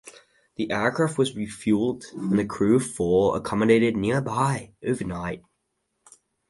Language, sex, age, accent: English, male, under 19, United States English